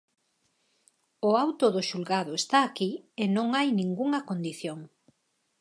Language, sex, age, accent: Galician, female, 50-59, Normativo (estándar)